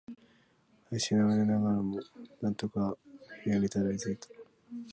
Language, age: Japanese, 19-29